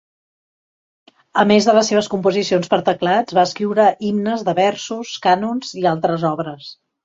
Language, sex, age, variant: Catalan, female, 50-59, Central